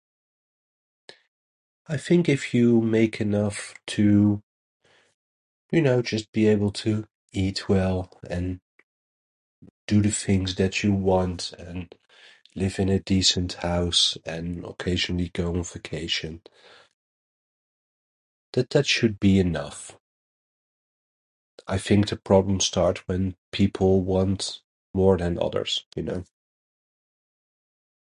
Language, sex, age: English, male, 30-39